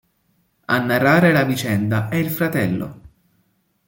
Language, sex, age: Italian, male, 19-29